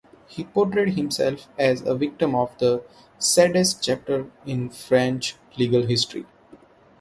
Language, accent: English, India and South Asia (India, Pakistan, Sri Lanka)